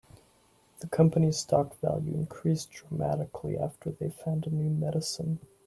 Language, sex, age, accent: English, male, 19-29, United States English